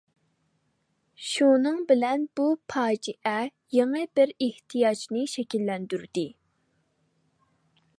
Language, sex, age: Uyghur, female, under 19